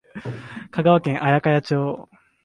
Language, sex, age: Japanese, male, under 19